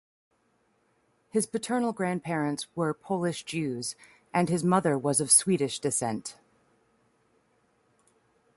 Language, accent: English, United States English